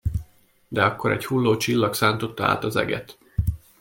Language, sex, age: Hungarian, male, 19-29